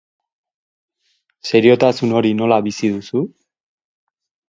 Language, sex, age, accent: Basque, male, 30-39, Erdialdekoa edo Nafarra (Gipuzkoa, Nafarroa)